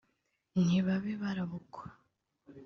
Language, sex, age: Kinyarwanda, female, 19-29